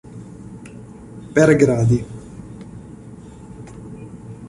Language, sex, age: Italian, male, 19-29